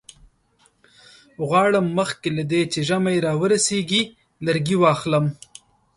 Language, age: Pashto, 19-29